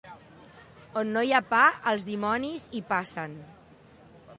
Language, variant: Catalan, Central